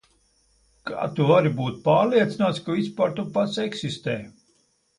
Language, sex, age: Latvian, male, 70-79